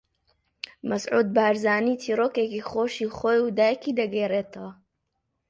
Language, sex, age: Central Kurdish, male, 19-29